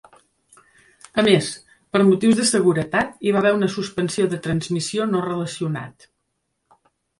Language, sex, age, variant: Catalan, female, 50-59, Central